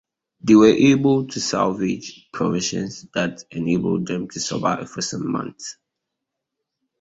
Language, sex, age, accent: English, male, 19-29, United States English